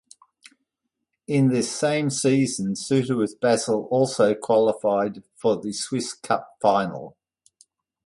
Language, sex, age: English, male, 60-69